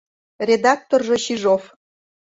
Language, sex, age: Mari, female, 30-39